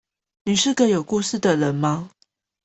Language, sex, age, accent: Chinese, female, 19-29, 出生地：臺北市